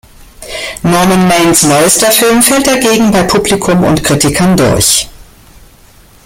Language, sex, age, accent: German, female, 60-69, Deutschland Deutsch